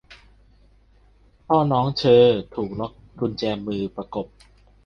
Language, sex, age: Thai, male, 19-29